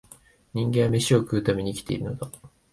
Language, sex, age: Japanese, male, 19-29